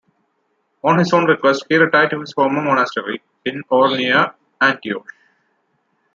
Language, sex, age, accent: English, male, 19-29, India and South Asia (India, Pakistan, Sri Lanka)